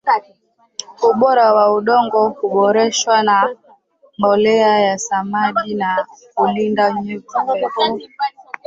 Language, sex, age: Swahili, female, 19-29